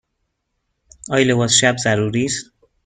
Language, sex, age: Persian, male, 19-29